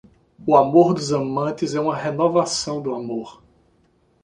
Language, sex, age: Portuguese, male, 40-49